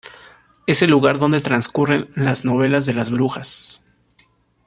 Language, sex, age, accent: Spanish, male, 19-29, México